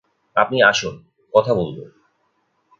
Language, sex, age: Bengali, male, 19-29